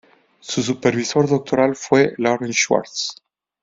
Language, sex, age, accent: Spanish, male, 40-49, México